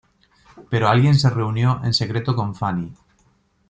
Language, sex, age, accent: Spanish, male, 40-49, España: Norte peninsular (Asturias, Castilla y León, Cantabria, País Vasco, Navarra, Aragón, La Rioja, Guadalajara, Cuenca)